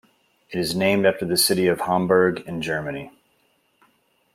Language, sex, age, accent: English, male, 40-49, United States English